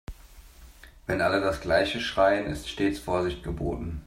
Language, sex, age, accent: German, male, 19-29, Deutschland Deutsch